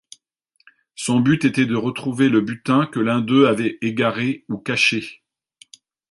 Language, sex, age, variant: French, male, 50-59, Français de métropole